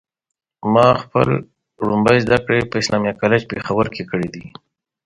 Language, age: Pashto, 30-39